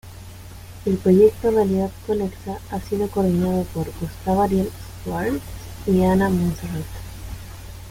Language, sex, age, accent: Spanish, female, 19-29, Chileno: Chile, Cuyo